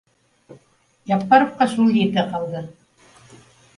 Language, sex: Bashkir, female